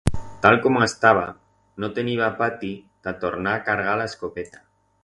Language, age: Aragonese, 40-49